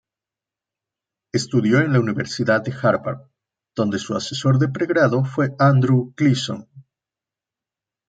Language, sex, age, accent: Spanish, male, 30-39, México